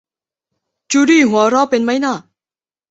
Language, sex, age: Thai, female, under 19